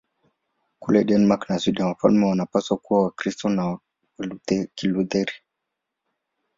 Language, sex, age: Swahili, male, 19-29